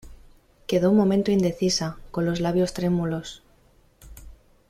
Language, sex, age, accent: Spanish, female, 30-39, España: Norte peninsular (Asturias, Castilla y León, Cantabria, País Vasco, Navarra, Aragón, La Rioja, Guadalajara, Cuenca)